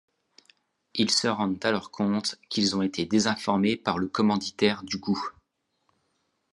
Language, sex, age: French, male, 30-39